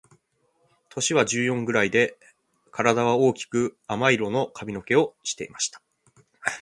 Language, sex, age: Japanese, male, 30-39